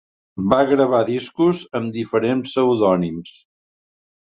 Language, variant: Catalan, Central